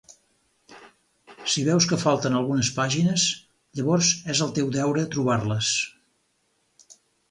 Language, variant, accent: Catalan, Central, central; Empordanès